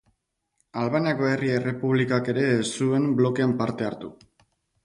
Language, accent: Basque, Mendebalekoa (Araba, Bizkaia, Gipuzkoako mendebaleko herri batzuk)